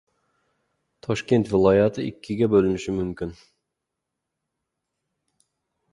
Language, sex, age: Uzbek, male, 40-49